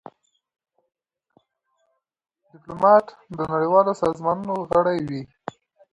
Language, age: Pashto, 19-29